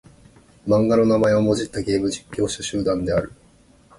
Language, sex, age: Japanese, male, 30-39